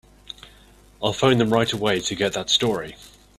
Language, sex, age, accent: English, male, 30-39, England English